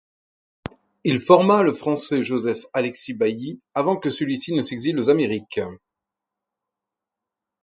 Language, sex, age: French, male, 30-39